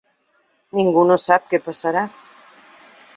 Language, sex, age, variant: Catalan, female, 50-59, Central